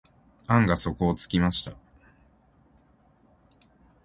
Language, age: Japanese, 19-29